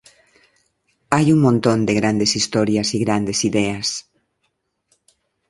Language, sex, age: Spanish, female, 50-59